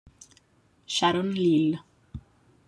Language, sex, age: Italian, female, 30-39